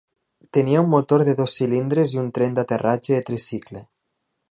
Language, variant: Catalan, Nord-Occidental